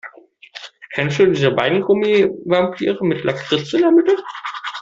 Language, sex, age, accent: German, male, 19-29, Deutschland Deutsch